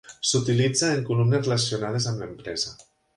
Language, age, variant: Catalan, 40-49, Nord-Occidental